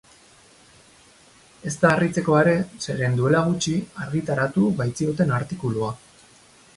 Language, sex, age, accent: Basque, male, 30-39, Mendebalekoa (Araba, Bizkaia, Gipuzkoako mendebaleko herri batzuk)